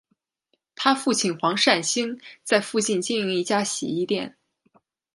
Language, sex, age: Chinese, female, 19-29